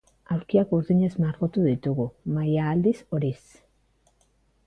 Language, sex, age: Basque, female, 40-49